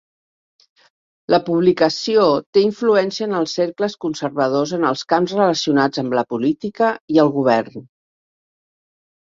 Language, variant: Catalan, Central